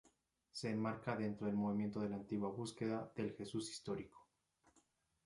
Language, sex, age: Spanish, male, 19-29